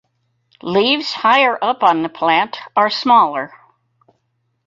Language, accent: English, United States English